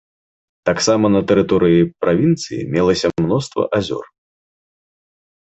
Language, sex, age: Belarusian, male, 30-39